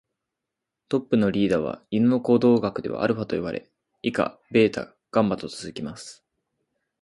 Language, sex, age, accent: Japanese, male, 19-29, 標準